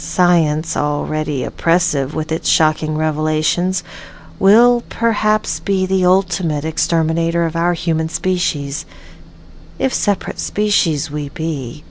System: none